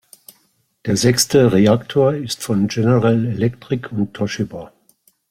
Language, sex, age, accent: German, male, 60-69, Deutschland Deutsch